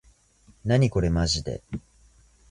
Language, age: Japanese, 19-29